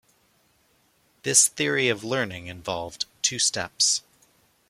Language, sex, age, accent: English, male, 30-39, Canadian English